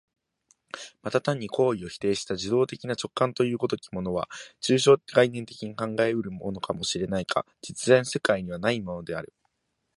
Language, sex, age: Japanese, male, 19-29